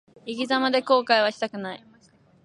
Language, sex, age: Japanese, female, under 19